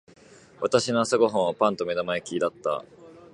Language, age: Japanese, 19-29